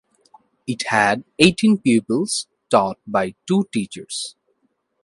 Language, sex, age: English, male, 19-29